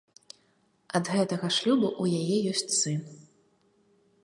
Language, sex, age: Belarusian, female, 19-29